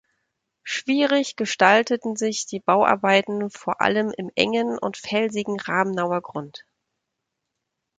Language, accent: German, Deutschland Deutsch